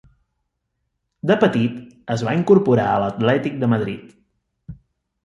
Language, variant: Catalan, Central